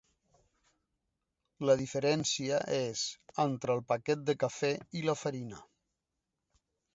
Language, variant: Catalan, Central